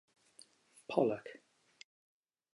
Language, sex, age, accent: English, male, 40-49, England English